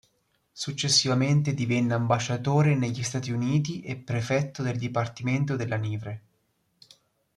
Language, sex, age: Italian, male, 19-29